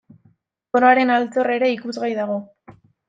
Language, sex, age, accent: Basque, female, 19-29, Mendebalekoa (Araba, Bizkaia, Gipuzkoako mendebaleko herri batzuk)